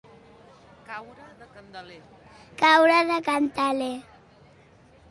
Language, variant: Catalan, Central